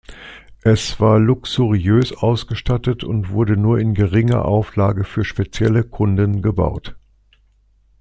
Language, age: German, 60-69